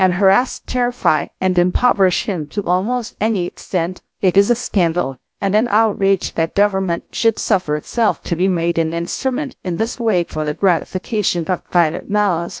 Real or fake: fake